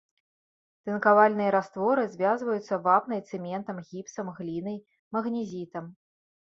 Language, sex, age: Belarusian, female, 30-39